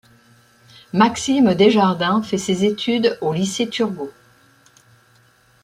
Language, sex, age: French, female, 60-69